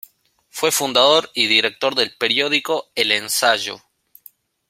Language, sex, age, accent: Spanish, male, 19-29, Rioplatense: Argentina, Uruguay, este de Bolivia, Paraguay